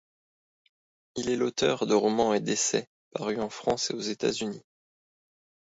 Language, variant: French, Français de métropole